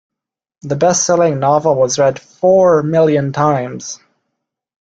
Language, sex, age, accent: English, male, 19-29, Canadian English